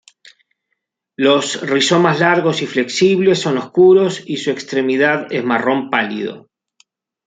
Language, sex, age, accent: Spanish, male, 50-59, Rioplatense: Argentina, Uruguay, este de Bolivia, Paraguay